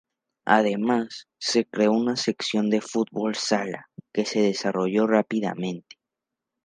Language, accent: Spanish, México